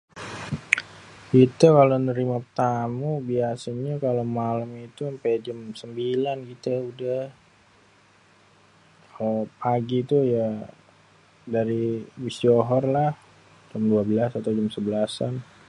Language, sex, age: Betawi, male, 30-39